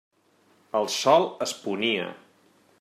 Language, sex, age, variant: Catalan, male, 40-49, Central